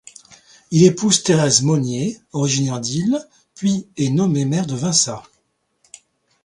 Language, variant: French, Français de métropole